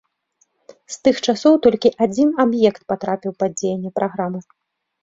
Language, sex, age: Belarusian, female, 40-49